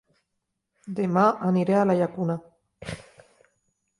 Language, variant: Catalan, Nord-Occidental